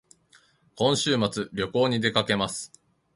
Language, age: Japanese, 30-39